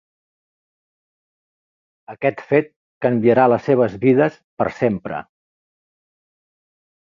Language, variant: Catalan, Central